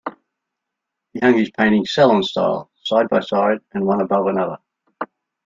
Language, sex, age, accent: English, male, 70-79, Australian English